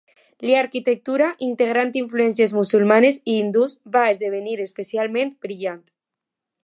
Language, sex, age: Catalan, female, under 19